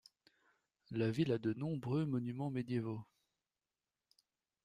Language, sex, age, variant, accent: French, male, 30-39, Français d'Europe, Français de Belgique